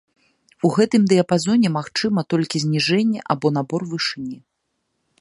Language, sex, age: Belarusian, female, 30-39